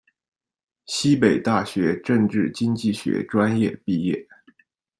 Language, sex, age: Chinese, male, 40-49